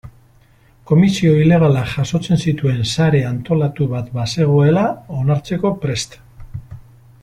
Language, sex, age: Basque, male, 60-69